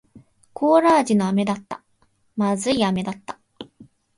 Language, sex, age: Japanese, female, 19-29